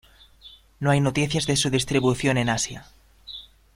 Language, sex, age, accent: Spanish, male, 19-29, España: Centro-Sur peninsular (Madrid, Toledo, Castilla-La Mancha)